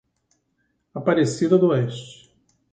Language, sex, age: Portuguese, male, 60-69